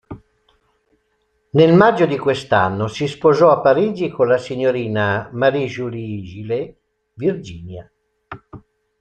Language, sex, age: Italian, male, 60-69